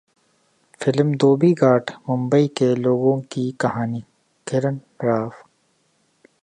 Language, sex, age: Hindi, male, 40-49